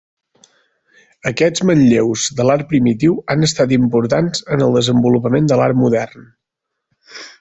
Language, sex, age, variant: Catalan, male, 30-39, Septentrional